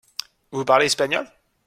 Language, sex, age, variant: French, male, 19-29, Français de métropole